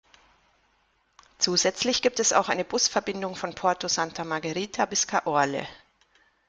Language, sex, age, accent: German, female, 40-49, Deutschland Deutsch